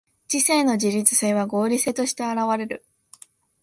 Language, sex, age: Japanese, female, 19-29